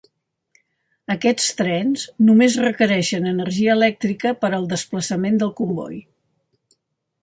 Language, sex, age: Catalan, female, 70-79